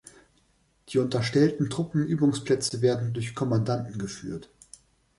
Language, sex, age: German, male, 40-49